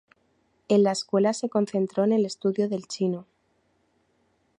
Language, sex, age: Spanish, female, 19-29